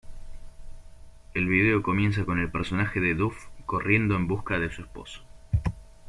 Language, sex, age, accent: Spanish, male, 19-29, Rioplatense: Argentina, Uruguay, este de Bolivia, Paraguay